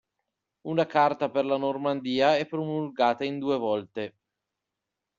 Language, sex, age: Italian, male, 30-39